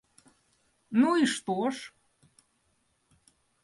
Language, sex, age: Russian, female, 40-49